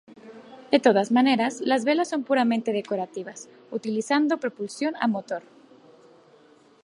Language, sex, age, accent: Spanish, female, 19-29, México